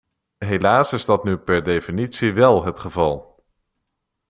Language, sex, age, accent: Dutch, male, under 19, Nederlands Nederlands